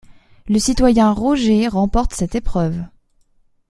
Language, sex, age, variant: French, female, 19-29, Français de métropole